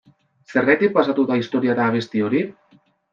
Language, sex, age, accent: Basque, male, 19-29, Mendebalekoa (Araba, Bizkaia, Gipuzkoako mendebaleko herri batzuk)